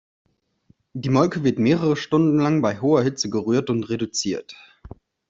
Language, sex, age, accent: German, male, 19-29, Deutschland Deutsch